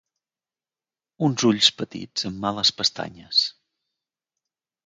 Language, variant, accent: Catalan, Central, central